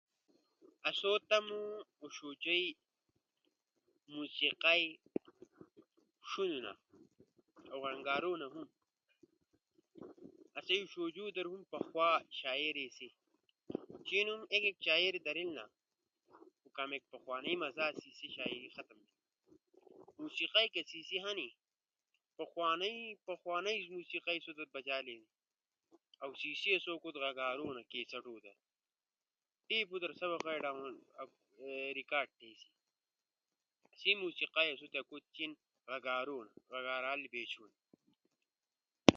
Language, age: Ushojo, under 19